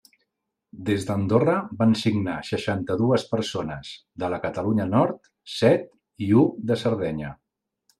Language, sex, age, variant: Catalan, male, 40-49, Central